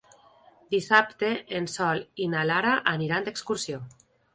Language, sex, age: Catalan, female, 30-39